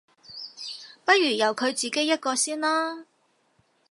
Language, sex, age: Cantonese, female, 40-49